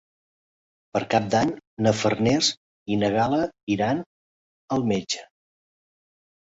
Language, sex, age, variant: Catalan, male, 50-59, Central